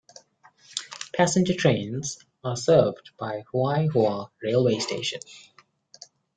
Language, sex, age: English, male, 30-39